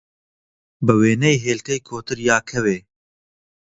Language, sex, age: Central Kurdish, male, 19-29